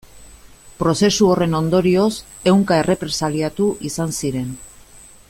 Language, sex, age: Basque, female, 50-59